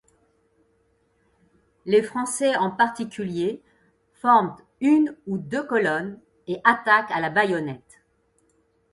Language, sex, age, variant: French, female, 50-59, Français de métropole